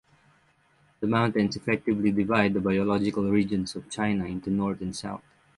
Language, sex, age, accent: English, male, 30-39, United States English; Filipino